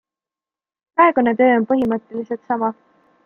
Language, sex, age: Estonian, female, 19-29